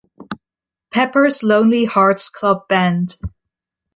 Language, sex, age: English, female, 19-29